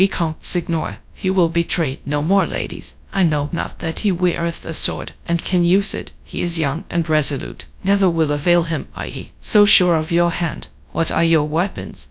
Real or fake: fake